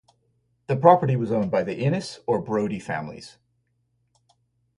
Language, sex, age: English, male, 50-59